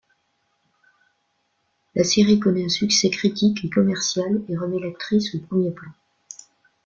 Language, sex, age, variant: French, female, 40-49, Français de métropole